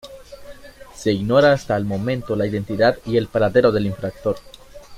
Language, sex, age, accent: Spanish, male, under 19, México